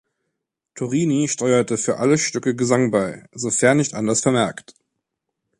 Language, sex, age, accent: German, male, 30-39, Deutschland Deutsch